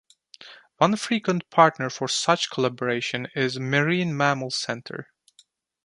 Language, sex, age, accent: English, male, 19-29, United States English